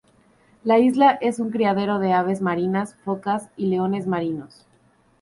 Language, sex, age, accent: Spanish, female, under 19, México